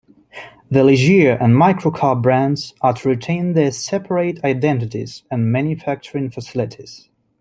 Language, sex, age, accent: English, male, 19-29, England English